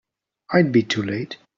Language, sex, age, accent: English, male, 30-39, England English